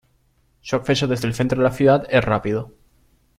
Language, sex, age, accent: Spanish, male, 19-29, España: Centro-Sur peninsular (Madrid, Toledo, Castilla-La Mancha)